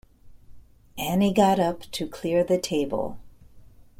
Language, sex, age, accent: English, female, 60-69, United States English